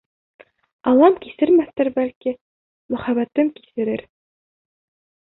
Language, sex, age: Bashkir, female, 19-29